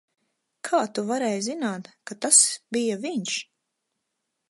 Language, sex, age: Latvian, female, 30-39